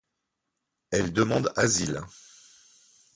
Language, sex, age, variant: French, male, 40-49, Français de métropole